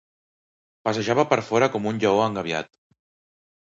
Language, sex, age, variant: Catalan, male, 40-49, Central